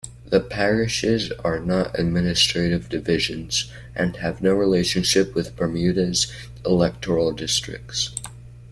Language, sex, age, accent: English, male, under 19, United States English